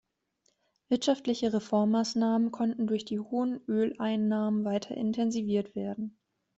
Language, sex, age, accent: German, female, 19-29, Deutschland Deutsch